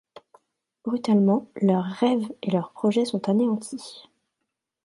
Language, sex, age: French, female, 19-29